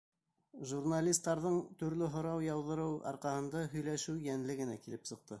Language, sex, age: Bashkir, male, 40-49